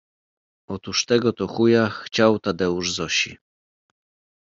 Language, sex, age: Polish, male, 30-39